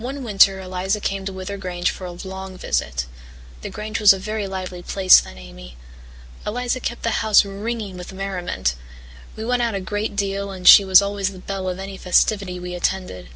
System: none